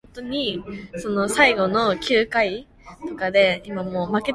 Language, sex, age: Korean, female, 19-29